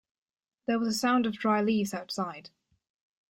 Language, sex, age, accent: English, female, under 19, England English